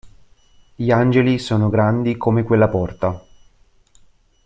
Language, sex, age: Italian, male, 19-29